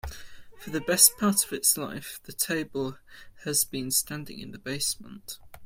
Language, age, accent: English, 19-29, England English